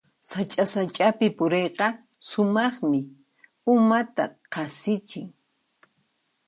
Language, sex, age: Puno Quechua, female, 19-29